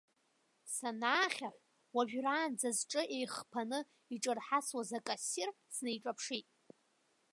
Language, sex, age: Abkhazian, female, under 19